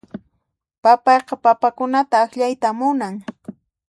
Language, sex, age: Puno Quechua, female, 30-39